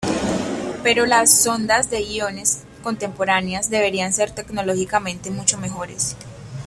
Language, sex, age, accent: Spanish, female, 19-29, Andino-Pacífico: Colombia, Perú, Ecuador, oeste de Bolivia y Venezuela andina